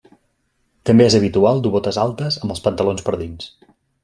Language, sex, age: Catalan, male, 40-49